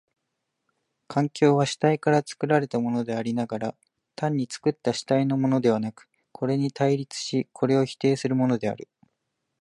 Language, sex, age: Japanese, male, 19-29